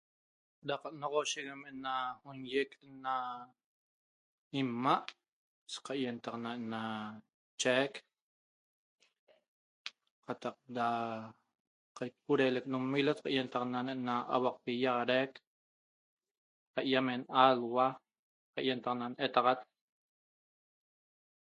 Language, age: Toba, 30-39